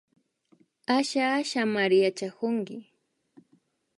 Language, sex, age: Imbabura Highland Quichua, female, 30-39